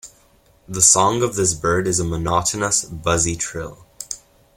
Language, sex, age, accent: English, male, under 19, United States English